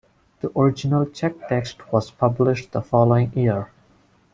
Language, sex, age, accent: English, male, 19-29, India and South Asia (India, Pakistan, Sri Lanka)